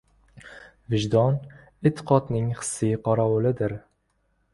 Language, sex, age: Uzbek, male, 19-29